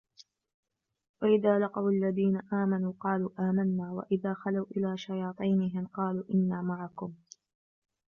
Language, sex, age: Arabic, female, 19-29